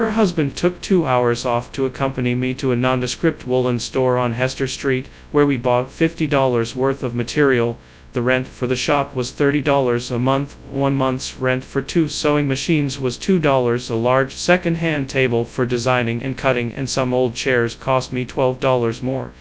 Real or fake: fake